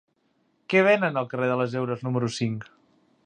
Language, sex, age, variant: Catalan, male, 30-39, Central